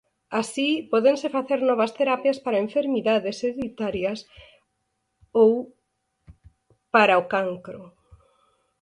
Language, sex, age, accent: Galician, female, 50-59, Normativo (estándar)